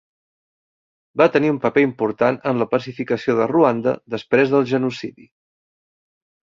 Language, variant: Catalan, Central